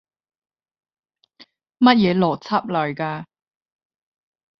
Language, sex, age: Cantonese, female, 30-39